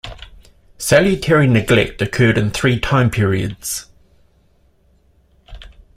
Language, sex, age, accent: English, male, 50-59, New Zealand English